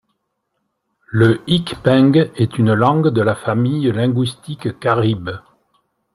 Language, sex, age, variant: French, male, 60-69, Français de métropole